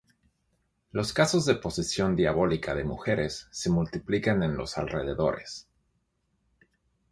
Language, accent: Spanish, México